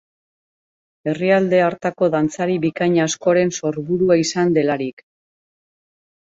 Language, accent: Basque, Mendebalekoa (Araba, Bizkaia, Gipuzkoako mendebaleko herri batzuk)